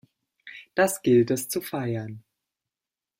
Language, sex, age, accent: German, female, 19-29, Deutschland Deutsch